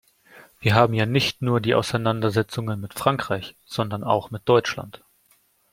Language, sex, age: German, male, 19-29